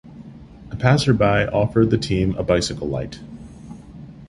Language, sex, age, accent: English, male, 19-29, United States English